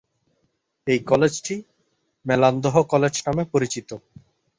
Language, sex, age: Bengali, male, 30-39